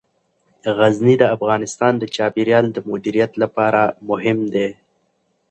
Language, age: Pashto, 19-29